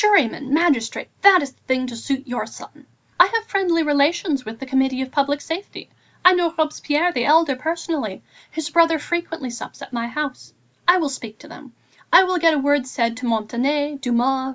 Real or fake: real